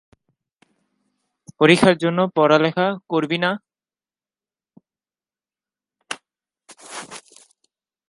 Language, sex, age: Bengali, male, 19-29